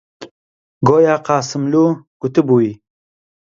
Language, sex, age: Central Kurdish, male, 19-29